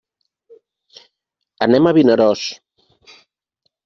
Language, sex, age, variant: Catalan, male, 50-59, Central